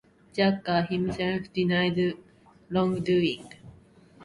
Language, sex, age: English, female, 19-29